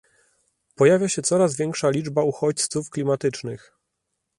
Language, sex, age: Polish, male, 30-39